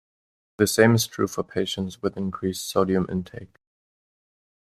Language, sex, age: English, male, 19-29